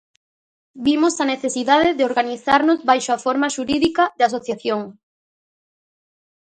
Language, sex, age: Galician, female, under 19